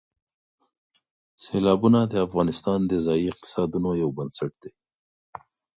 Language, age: Pashto, 30-39